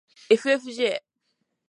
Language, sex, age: Japanese, female, 19-29